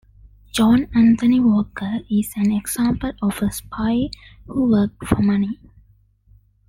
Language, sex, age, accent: English, female, 19-29, India and South Asia (India, Pakistan, Sri Lanka)